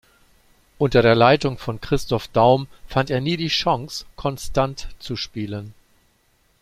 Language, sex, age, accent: German, male, 50-59, Deutschland Deutsch